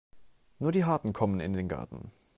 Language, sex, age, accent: German, male, 19-29, Deutschland Deutsch